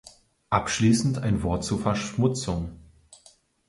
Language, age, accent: German, 19-29, Deutschland Deutsch